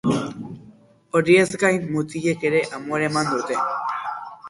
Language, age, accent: Basque, 19-29, Erdialdekoa edo Nafarra (Gipuzkoa, Nafarroa)